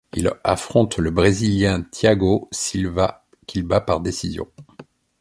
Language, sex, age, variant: French, male, 50-59, Français de métropole